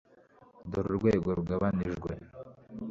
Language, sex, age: Kinyarwanda, male, 19-29